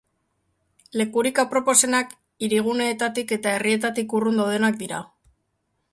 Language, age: Basque, 19-29